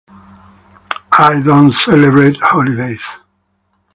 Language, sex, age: English, male, 60-69